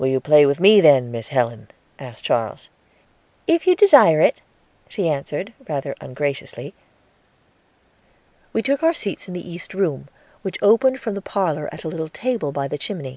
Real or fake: real